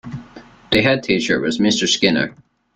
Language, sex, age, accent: English, male, under 19, Canadian English